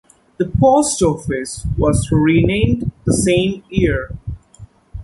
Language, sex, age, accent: English, male, 19-29, India and South Asia (India, Pakistan, Sri Lanka)